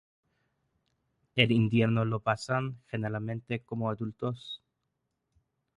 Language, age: Spanish, 19-29